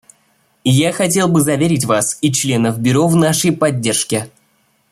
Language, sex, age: Russian, male, under 19